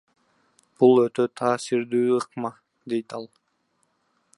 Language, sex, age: Kyrgyz, female, 19-29